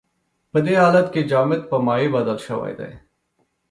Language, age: Pashto, 30-39